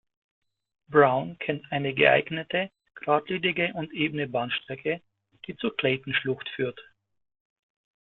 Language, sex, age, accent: German, male, 40-49, Deutschland Deutsch